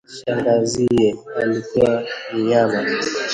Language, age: Swahili, 30-39